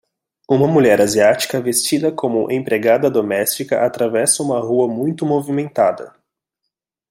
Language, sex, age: Portuguese, male, 19-29